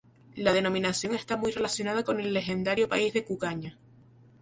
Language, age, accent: Spanish, 19-29, España: Islas Canarias